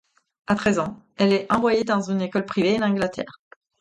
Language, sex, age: French, female, 30-39